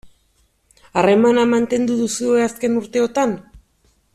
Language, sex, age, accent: Basque, female, 40-49, Mendebalekoa (Araba, Bizkaia, Gipuzkoako mendebaleko herri batzuk)